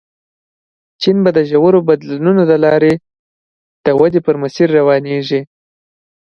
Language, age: Pashto, under 19